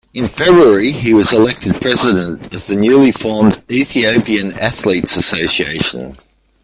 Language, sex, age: English, male, 60-69